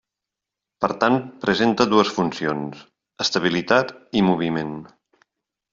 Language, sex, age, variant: Catalan, male, 50-59, Central